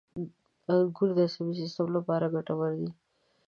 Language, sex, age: Pashto, female, 19-29